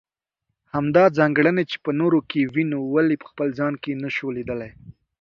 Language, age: Pashto, under 19